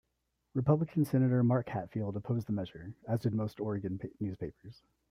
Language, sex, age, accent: English, male, 30-39, United States English